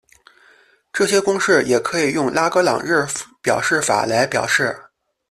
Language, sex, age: Chinese, male, 30-39